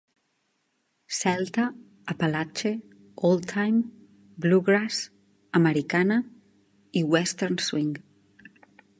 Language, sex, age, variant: Catalan, female, 40-49, Central